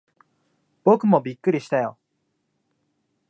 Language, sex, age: Japanese, male, 19-29